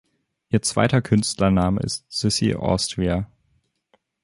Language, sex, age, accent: German, male, under 19, Deutschland Deutsch